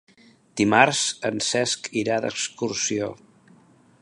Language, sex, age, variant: Catalan, male, 50-59, Central